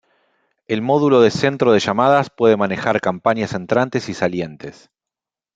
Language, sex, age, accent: Spanish, male, 40-49, Rioplatense: Argentina, Uruguay, este de Bolivia, Paraguay